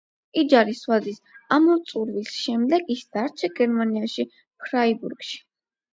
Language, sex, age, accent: Georgian, male, under 19, ჩვეულებრივი